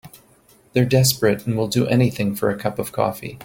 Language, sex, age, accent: English, male, 40-49, United States English